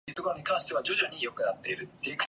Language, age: English, 19-29